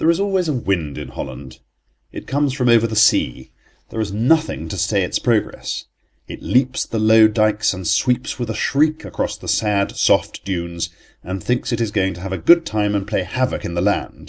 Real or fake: real